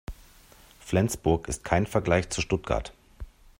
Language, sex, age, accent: German, male, 40-49, Deutschland Deutsch